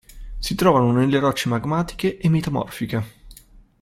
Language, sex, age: Italian, male, 19-29